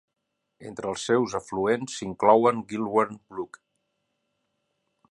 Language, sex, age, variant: Catalan, male, 60-69, Central